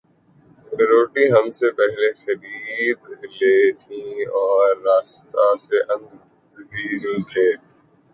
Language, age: Urdu, 19-29